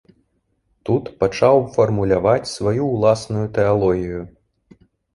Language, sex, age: Belarusian, male, 30-39